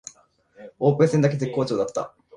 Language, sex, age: Japanese, male, 19-29